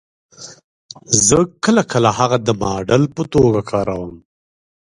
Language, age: Pashto, 30-39